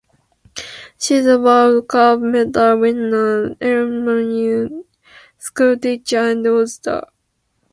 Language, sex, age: English, female, 19-29